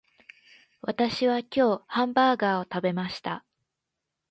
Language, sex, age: Japanese, female, 19-29